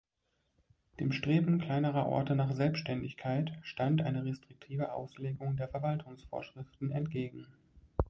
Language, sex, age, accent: German, male, 19-29, Deutschland Deutsch